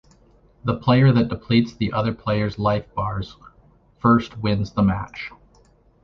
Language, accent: English, United States English